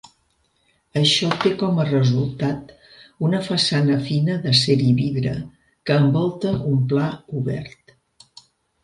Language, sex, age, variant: Catalan, female, 60-69, Central